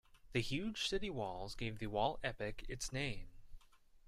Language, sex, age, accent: English, male, 19-29, United States English